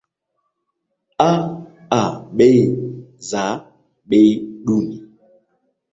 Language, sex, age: Swahili, male, 30-39